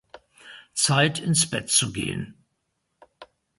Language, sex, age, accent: German, male, 60-69, Deutschland Deutsch